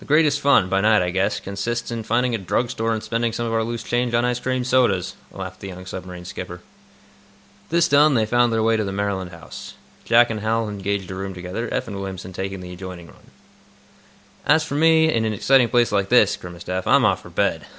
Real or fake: real